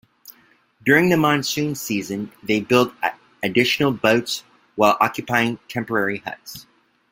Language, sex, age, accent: English, male, 50-59, United States English